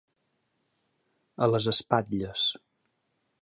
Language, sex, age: Catalan, male, 40-49